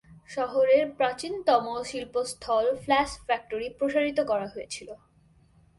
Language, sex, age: Bengali, female, 19-29